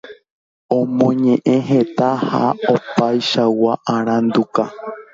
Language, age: Guarani, 19-29